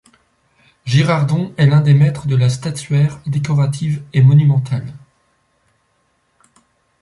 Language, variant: French, Français de métropole